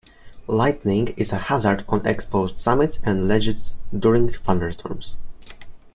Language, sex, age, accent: English, male, under 19, United States English